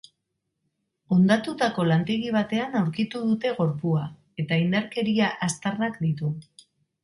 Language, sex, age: Basque, female, 40-49